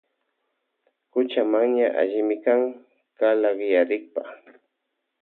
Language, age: Loja Highland Quichua, 19-29